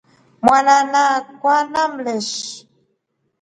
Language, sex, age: Rombo, female, 40-49